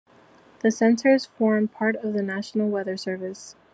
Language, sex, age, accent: English, female, 19-29, United States English